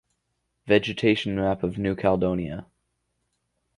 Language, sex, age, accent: English, male, under 19, Canadian English